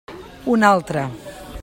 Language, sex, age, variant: Catalan, female, 50-59, Central